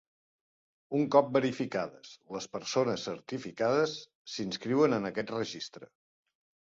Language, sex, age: Catalan, male, 50-59